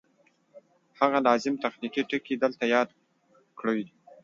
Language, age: Pashto, 19-29